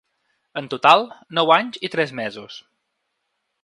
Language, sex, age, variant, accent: Catalan, male, 30-39, Central, central